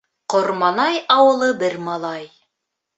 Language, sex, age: Bashkir, female, 30-39